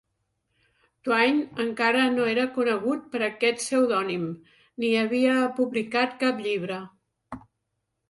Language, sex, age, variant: Catalan, female, 60-69, Central